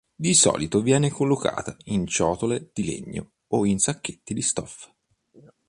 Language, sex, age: Italian, male, 30-39